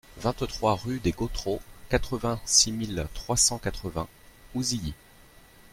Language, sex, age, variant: French, male, 30-39, Français de métropole